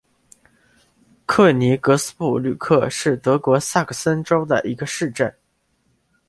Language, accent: Chinese, 出生地：辽宁省